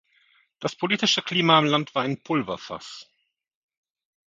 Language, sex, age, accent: German, male, 40-49, Deutschland Deutsch